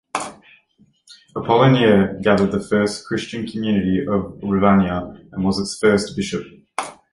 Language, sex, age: English, male, 30-39